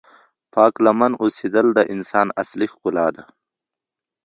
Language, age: Pashto, 19-29